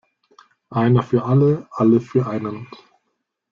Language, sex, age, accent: German, male, 19-29, Deutschland Deutsch